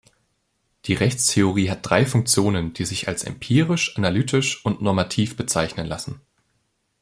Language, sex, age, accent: German, male, 19-29, Deutschland Deutsch